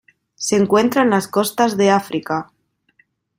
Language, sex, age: Spanish, female, 19-29